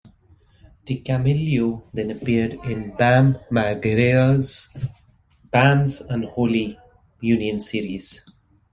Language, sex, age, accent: English, male, 30-39, India and South Asia (India, Pakistan, Sri Lanka)